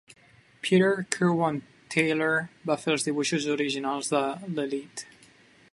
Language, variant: Catalan, Central